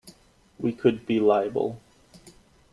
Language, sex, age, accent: English, male, 19-29, United States English